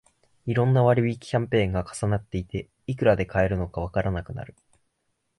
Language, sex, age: Japanese, male, 19-29